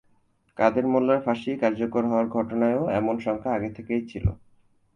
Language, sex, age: Bengali, male, 19-29